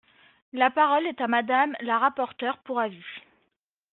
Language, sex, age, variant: French, male, 19-29, Français de métropole